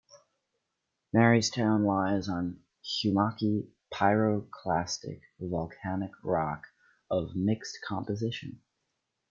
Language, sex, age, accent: English, male, under 19, United States English